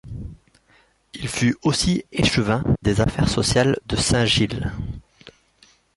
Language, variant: French, Français de métropole